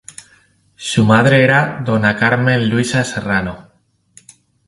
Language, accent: Spanish, España: Centro-Sur peninsular (Madrid, Toledo, Castilla-La Mancha)